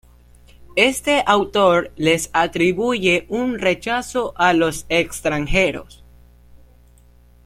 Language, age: Spanish, under 19